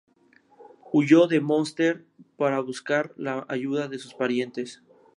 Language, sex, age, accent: Spanish, male, 19-29, México